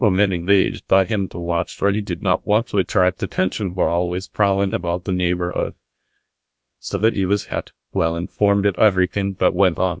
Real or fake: fake